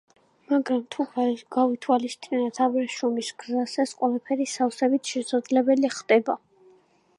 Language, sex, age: Georgian, female, 19-29